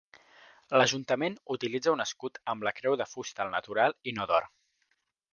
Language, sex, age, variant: Catalan, male, under 19, Central